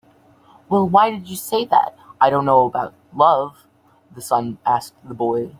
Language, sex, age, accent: English, male, under 19, United States English